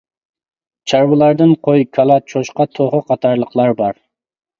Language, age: Uyghur, 19-29